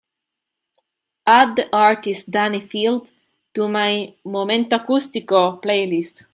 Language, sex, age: English, female, 30-39